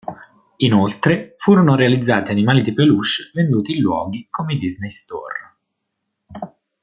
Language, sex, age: Italian, male, 19-29